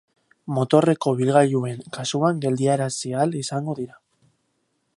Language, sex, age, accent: Basque, male, 19-29, Mendebalekoa (Araba, Bizkaia, Gipuzkoako mendebaleko herri batzuk)